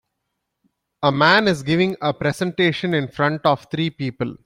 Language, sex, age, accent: English, male, 40-49, India and South Asia (India, Pakistan, Sri Lanka)